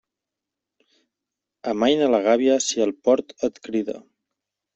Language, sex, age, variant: Catalan, male, 19-29, Central